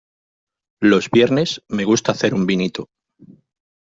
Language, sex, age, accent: Spanish, male, 40-49, España: Norte peninsular (Asturias, Castilla y León, Cantabria, País Vasco, Navarra, Aragón, La Rioja, Guadalajara, Cuenca)